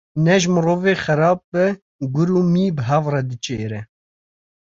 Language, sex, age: Kurdish, male, 19-29